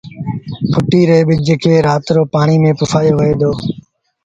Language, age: Sindhi Bhil, 19-29